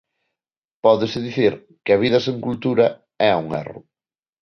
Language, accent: Galician, Neofalante